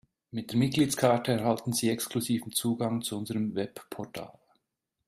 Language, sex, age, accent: German, male, 40-49, Schweizerdeutsch